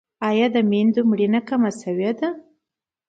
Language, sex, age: Pashto, female, 30-39